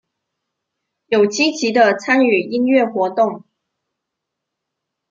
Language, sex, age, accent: Chinese, female, 19-29, 出生地：广东省